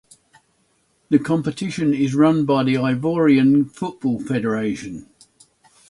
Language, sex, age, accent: English, male, 80-89, England English